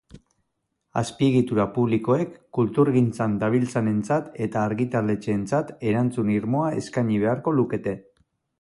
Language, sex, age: Basque, male, 40-49